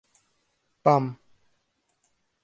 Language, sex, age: Greek, male, under 19